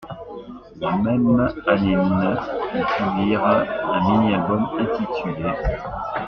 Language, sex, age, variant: French, male, 40-49, Français de métropole